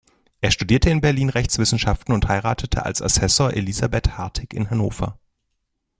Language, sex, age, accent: German, male, 19-29, Deutschland Deutsch